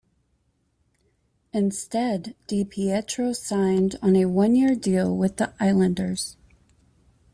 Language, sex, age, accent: English, female, 40-49, United States English